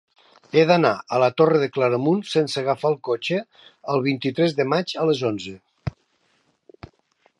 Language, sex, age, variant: Catalan, male, 60-69, Nord-Occidental